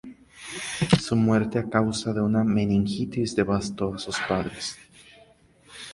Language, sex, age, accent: Spanish, male, 19-29, México